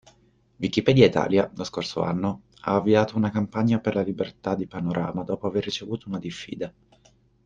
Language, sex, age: Italian, male, 19-29